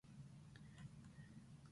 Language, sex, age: Japanese, male, 19-29